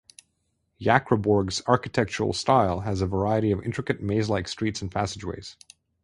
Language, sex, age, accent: English, male, 30-39, United States English